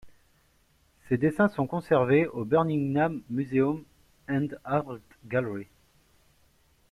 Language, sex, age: French, male, 30-39